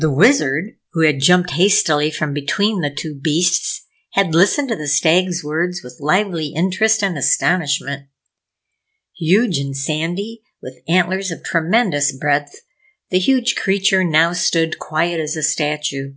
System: none